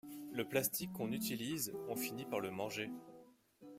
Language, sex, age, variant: French, male, 19-29, Français de métropole